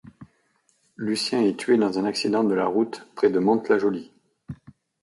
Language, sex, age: French, male, 40-49